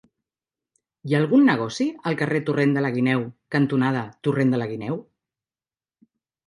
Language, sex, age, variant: Catalan, female, 40-49, Central